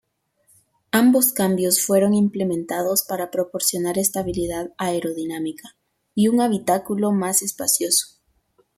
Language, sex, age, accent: Spanish, female, 19-29, América central